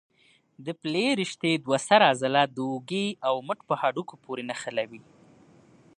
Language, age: Pashto, 30-39